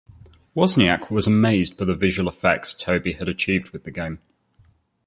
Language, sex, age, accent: English, male, 30-39, England English